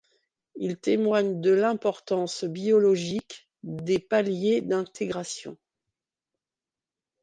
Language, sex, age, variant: French, female, 50-59, Français de métropole